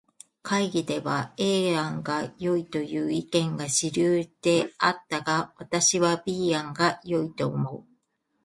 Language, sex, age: Japanese, female, 40-49